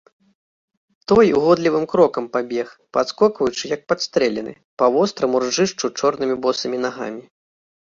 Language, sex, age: Belarusian, male, 30-39